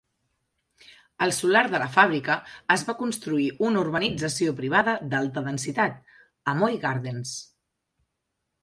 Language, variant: Catalan, Central